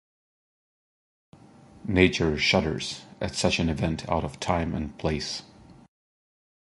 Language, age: English, 30-39